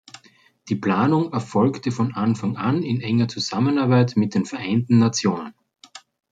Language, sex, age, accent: German, male, 40-49, Österreichisches Deutsch